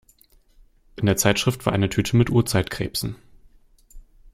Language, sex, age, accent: German, male, 19-29, Deutschland Deutsch